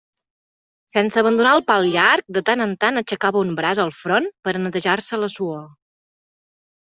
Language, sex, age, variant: Catalan, female, 30-39, Central